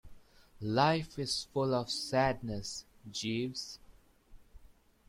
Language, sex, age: English, male, 19-29